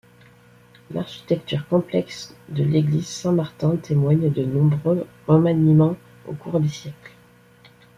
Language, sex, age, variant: French, male, under 19, Français de métropole